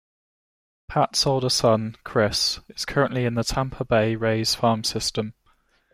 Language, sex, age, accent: English, male, 19-29, England English